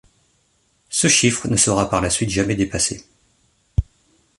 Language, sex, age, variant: French, male, 40-49, Français de métropole